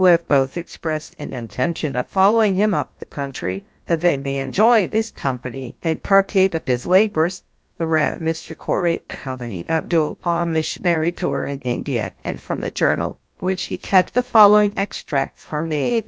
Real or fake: fake